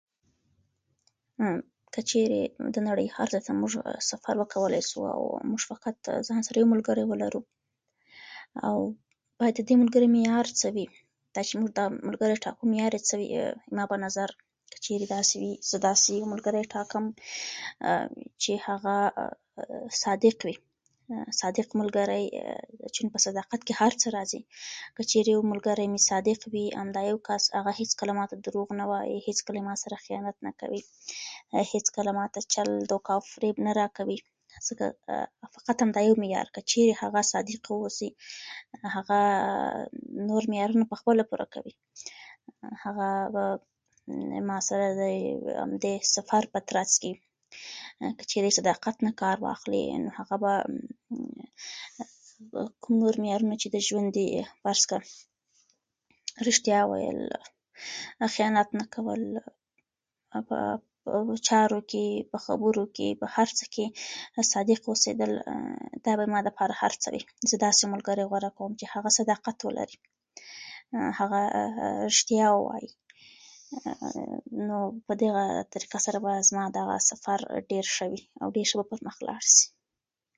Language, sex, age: Pashto, female, 19-29